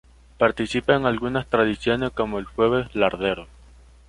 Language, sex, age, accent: Spanish, male, under 19, Andino-Pacífico: Colombia, Perú, Ecuador, oeste de Bolivia y Venezuela andina